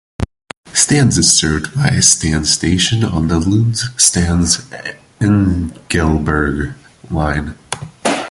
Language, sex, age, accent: English, male, 19-29, United States English